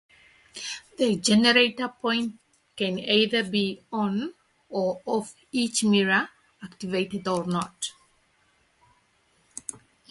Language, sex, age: English, female, 30-39